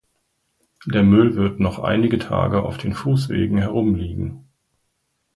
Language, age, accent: German, 50-59, Deutschland Deutsch